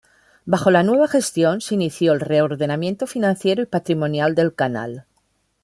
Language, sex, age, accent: Spanish, female, 50-59, España: Norte peninsular (Asturias, Castilla y León, Cantabria, País Vasco, Navarra, Aragón, La Rioja, Guadalajara, Cuenca)